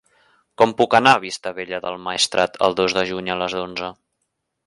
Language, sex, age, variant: Catalan, male, 19-29, Central